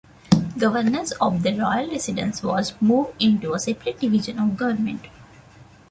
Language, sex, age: English, female, 19-29